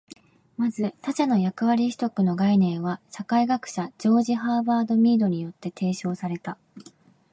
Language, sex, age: Japanese, female, 19-29